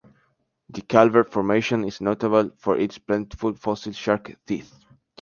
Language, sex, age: English, male, 19-29